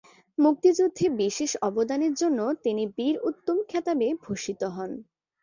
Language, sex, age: Bengali, female, under 19